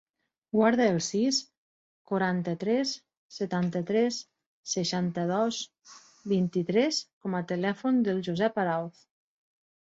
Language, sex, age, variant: Catalan, female, 50-59, Septentrional